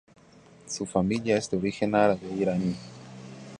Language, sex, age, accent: Spanish, male, 30-39, México